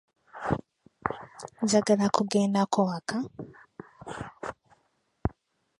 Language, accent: English, United States English